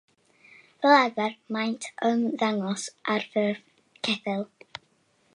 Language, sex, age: Welsh, female, under 19